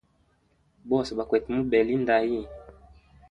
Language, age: Hemba, 19-29